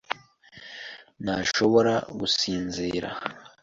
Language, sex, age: Kinyarwanda, male, 19-29